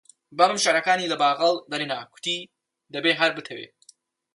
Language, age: Central Kurdish, 19-29